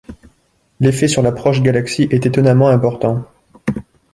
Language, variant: French, Français de métropole